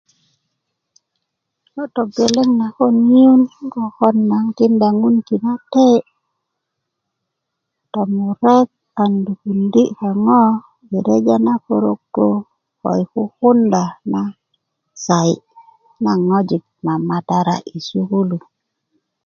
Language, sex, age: Kuku, female, 40-49